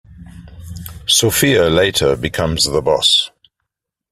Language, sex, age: English, male, 50-59